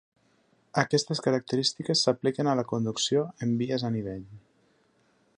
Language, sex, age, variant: Catalan, male, 30-39, Nord-Occidental